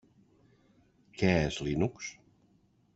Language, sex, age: Catalan, male, 50-59